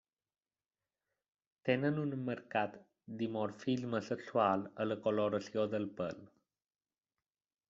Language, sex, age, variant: Catalan, male, 30-39, Balear